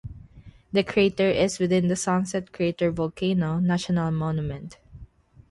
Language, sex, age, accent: English, female, 19-29, United States English; Filipino